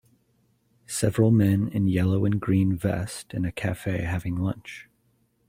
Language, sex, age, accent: English, male, 40-49, United States English